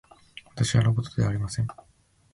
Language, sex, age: Japanese, male, 19-29